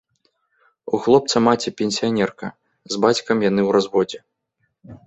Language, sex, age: Belarusian, male, 30-39